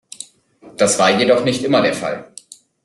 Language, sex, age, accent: German, male, 30-39, Deutschland Deutsch